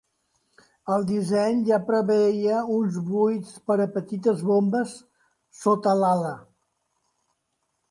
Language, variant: Catalan, Central